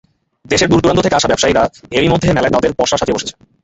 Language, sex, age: Bengali, male, 19-29